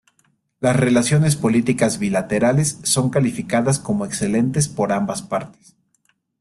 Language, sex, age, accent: Spanish, male, 30-39, México